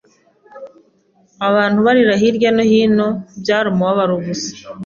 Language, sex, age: Kinyarwanda, female, 40-49